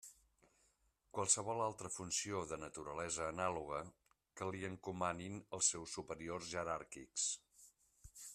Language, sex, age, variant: Catalan, male, 50-59, Central